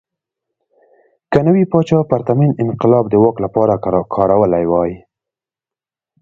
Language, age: Pashto, 19-29